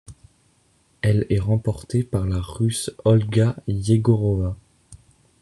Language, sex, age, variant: French, male, under 19, Français de métropole